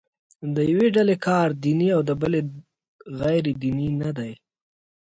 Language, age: Pashto, 19-29